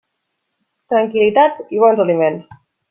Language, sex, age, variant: Catalan, female, 19-29, Nord-Occidental